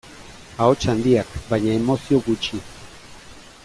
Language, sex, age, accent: Basque, male, 50-59, Erdialdekoa edo Nafarra (Gipuzkoa, Nafarroa)